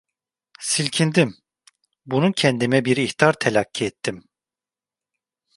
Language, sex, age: Turkish, male, 30-39